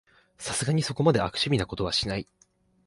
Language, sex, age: Japanese, male, 19-29